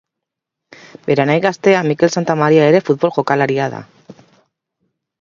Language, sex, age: Basque, female, 40-49